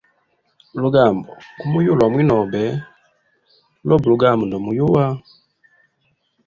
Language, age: Hemba, 19-29